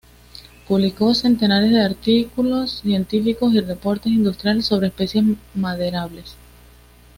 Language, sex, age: Spanish, female, 19-29